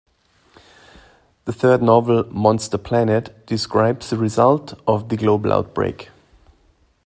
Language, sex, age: English, male, 30-39